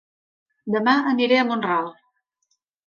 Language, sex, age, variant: Catalan, female, 60-69, Central